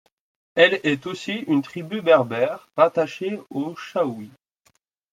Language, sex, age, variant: French, male, 19-29, Français de métropole